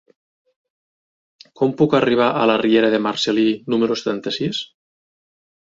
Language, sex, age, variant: Catalan, male, 40-49, Nord-Occidental